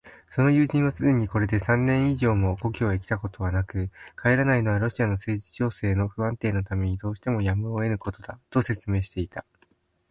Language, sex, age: Japanese, male, 19-29